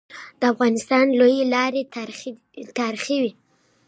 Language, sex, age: Pashto, female, 30-39